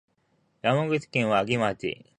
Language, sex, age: Japanese, male, 19-29